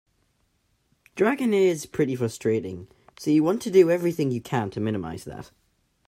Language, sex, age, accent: English, male, under 19, England English